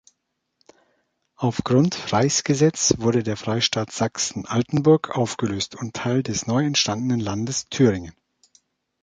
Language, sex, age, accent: German, male, 40-49, Deutschland Deutsch